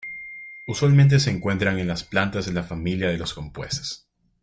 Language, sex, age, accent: Spanish, male, 19-29, Andino-Pacífico: Colombia, Perú, Ecuador, oeste de Bolivia y Venezuela andina